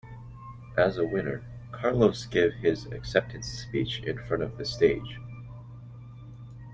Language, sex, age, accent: English, male, 19-29, Canadian English